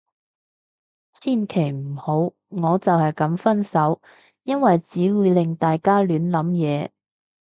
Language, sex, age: Cantonese, female, 30-39